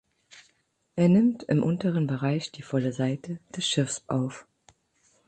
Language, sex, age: German, female, 40-49